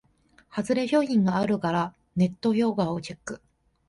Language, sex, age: Japanese, female, 19-29